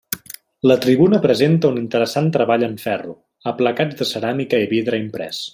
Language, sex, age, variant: Catalan, male, 19-29, Central